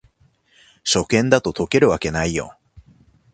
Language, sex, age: Japanese, male, 30-39